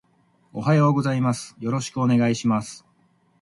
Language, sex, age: Japanese, male, 50-59